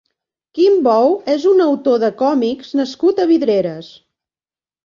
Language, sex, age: Catalan, female, 50-59